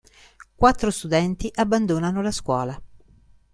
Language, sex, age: Italian, female, 50-59